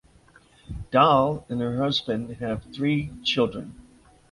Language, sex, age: English, male, 60-69